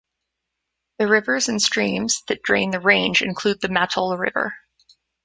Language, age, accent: English, 19-29, United States English